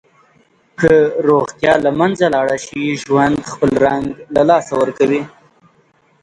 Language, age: Pashto, 19-29